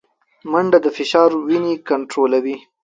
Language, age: Pashto, 19-29